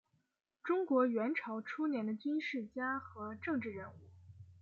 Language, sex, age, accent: Chinese, female, 19-29, 出生地：黑龙江省